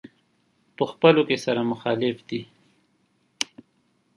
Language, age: Pashto, 30-39